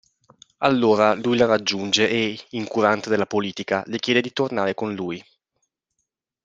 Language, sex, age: Italian, male, 19-29